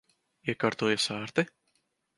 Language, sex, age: Latvian, male, under 19